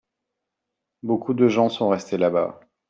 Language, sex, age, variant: French, male, 40-49, Français de métropole